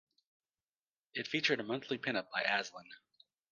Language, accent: English, United States English